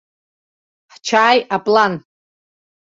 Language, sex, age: Abkhazian, female, 30-39